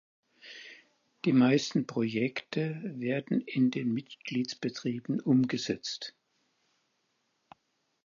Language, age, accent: German, 70-79, Deutschland Deutsch